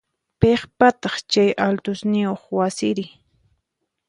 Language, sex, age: Puno Quechua, female, 19-29